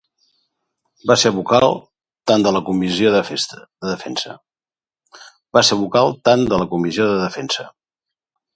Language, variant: Catalan, Central